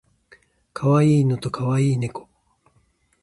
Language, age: Japanese, 50-59